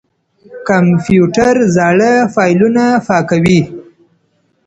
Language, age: Pashto, 19-29